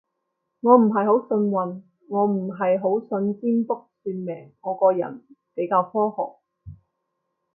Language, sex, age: Cantonese, female, 19-29